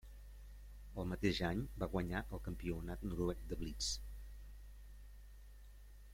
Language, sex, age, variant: Catalan, male, 50-59, Central